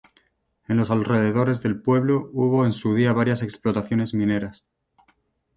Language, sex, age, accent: Spanish, male, 30-39, España: Norte peninsular (Asturias, Castilla y León, Cantabria, País Vasco, Navarra, Aragón, La Rioja, Guadalajara, Cuenca)